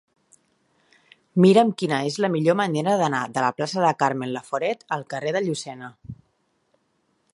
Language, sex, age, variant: Catalan, female, 30-39, Central